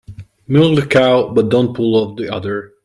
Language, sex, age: English, male, 30-39